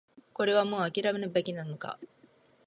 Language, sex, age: Japanese, female, 50-59